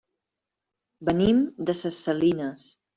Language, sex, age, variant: Catalan, female, 30-39, Central